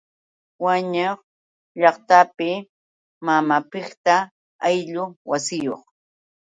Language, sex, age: Yauyos Quechua, female, 60-69